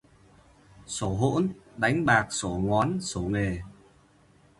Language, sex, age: Vietnamese, male, 19-29